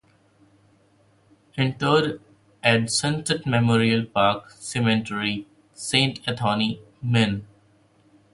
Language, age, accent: English, 19-29, India and South Asia (India, Pakistan, Sri Lanka)